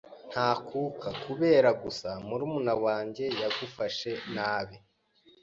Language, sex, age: Kinyarwanda, male, 19-29